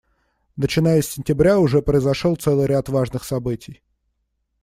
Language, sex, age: Russian, male, 19-29